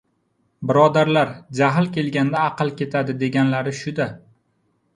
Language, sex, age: Uzbek, male, 19-29